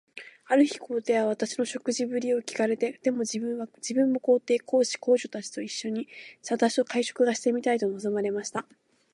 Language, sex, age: Japanese, female, 19-29